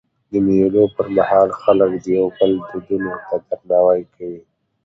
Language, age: Pashto, 19-29